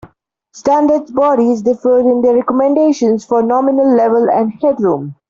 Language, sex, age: English, male, 19-29